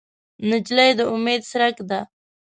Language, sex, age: Pashto, female, 19-29